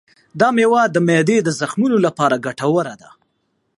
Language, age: Pashto, 30-39